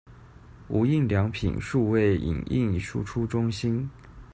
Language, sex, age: Chinese, male, 30-39